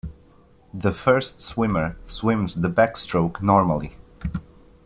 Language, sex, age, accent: English, male, 19-29, United States English